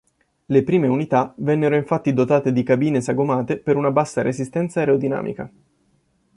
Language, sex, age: Italian, male, 19-29